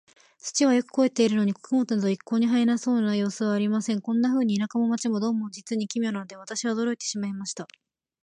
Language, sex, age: Japanese, female, 19-29